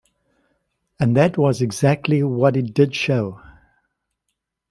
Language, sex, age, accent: English, male, 50-59, Southern African (South Africa, Zimbabwe, Namibia)